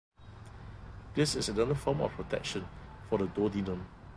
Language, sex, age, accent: English, male, 50-59, Singaporean English